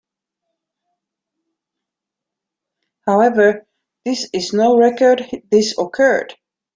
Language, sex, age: English, female, 40-49